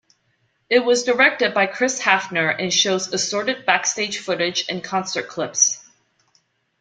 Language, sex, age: English, female, 40-49